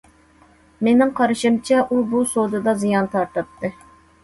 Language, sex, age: Uyghur, female, 30-39